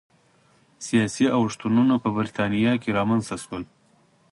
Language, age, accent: Pashto, 19-29, معیاري پښتو